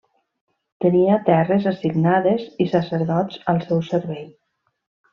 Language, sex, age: Catalan, female, 40-49